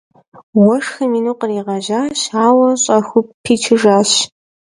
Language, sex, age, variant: Kabardian, female, under 19, Адыгэбзэ (Къэбэрдей, Кирил, псоми зэдай)